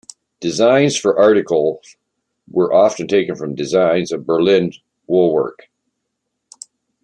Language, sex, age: English, male, 60-69